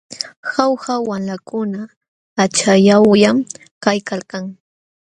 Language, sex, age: Jauja Wanca Quechua, female, 19-29